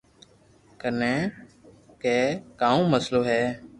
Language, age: Loarki, under 19